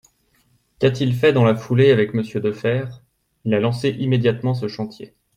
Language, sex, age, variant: French, male, 30-39, Français de métropole